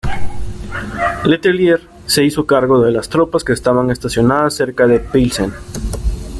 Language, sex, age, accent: Spanish, male, 19-29, México